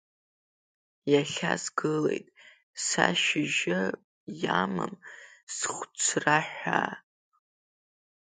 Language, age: Abkhazian, under 19